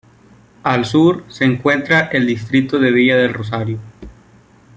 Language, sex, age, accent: Spanish, male, 19-29, México